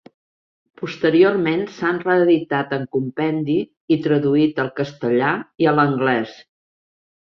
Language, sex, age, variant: Catalan, female, 60-69, Central